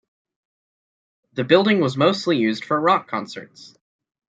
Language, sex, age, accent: English, male, under 19, United States English